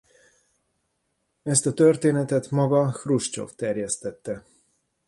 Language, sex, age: Hungarian, male, 50-59